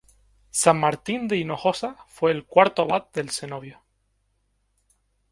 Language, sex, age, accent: Spanish, male, 19-29, España: Islas Canarias